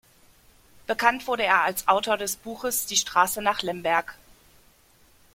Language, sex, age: German, female, 40-49